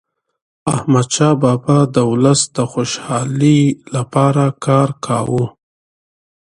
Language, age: Pashto, 30-39